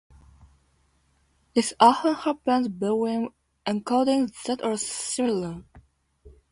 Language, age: English, 19-29